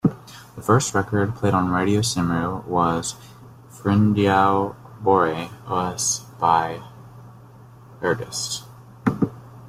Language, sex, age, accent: English, male, 19-29, United States English